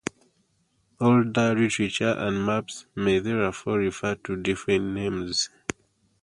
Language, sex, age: English, male, 30-39